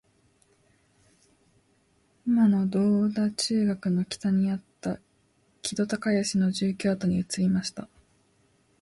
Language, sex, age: Japanese, female, 19-29